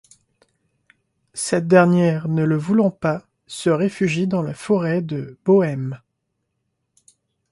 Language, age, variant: French, 19-29, Français de métropole